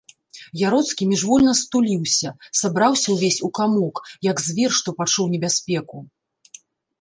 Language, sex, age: Belarusian, female, 40-49